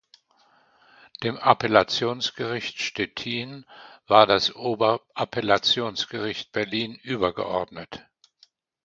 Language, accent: German, Deutschland Deutsch